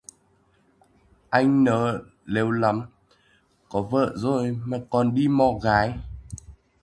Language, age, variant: Vietnamese, 19-29, Hà Nội